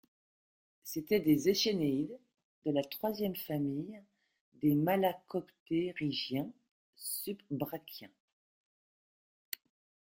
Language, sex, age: French, female, 50-59